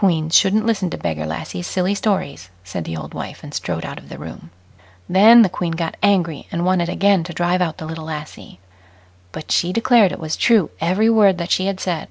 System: none